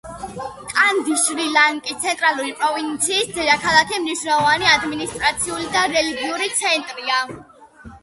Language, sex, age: Georgian, female, under 19